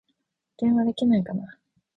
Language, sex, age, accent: Japanese, female, 19-29, 標準語